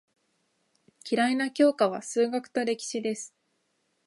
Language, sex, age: Japanese, female, 19-29